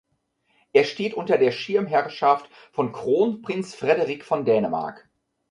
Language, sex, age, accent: German, male, 50-59, Deutschland Deutsch